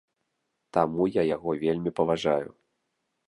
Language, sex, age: Belarusian, male, 30-39